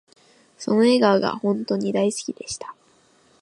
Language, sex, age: Japanese, female, under 19